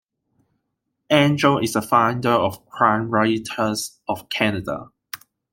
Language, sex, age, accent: English, male, 19-29, Hong Kong English